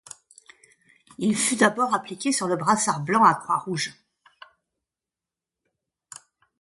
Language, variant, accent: French, Français de métropole, Français de l'ouest de la France